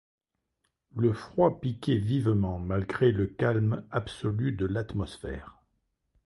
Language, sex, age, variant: French, male, 50-59, Français de métropole